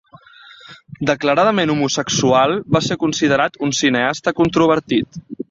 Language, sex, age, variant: Catalan, male, 19-29, Central